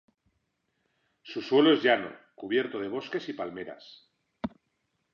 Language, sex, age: Spanish, male, 40-49